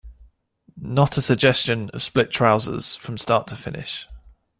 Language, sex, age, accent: English, male, 30-39, England English